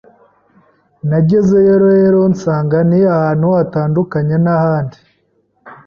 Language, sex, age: Kinyarwanda, male, 19-29